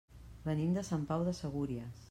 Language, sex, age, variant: Catalan, female, 40-49, Central